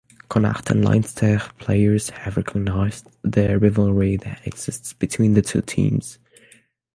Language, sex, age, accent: English, male, under 19, french accent